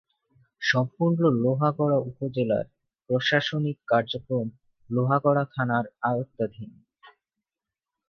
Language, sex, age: Bengali, male, 19-29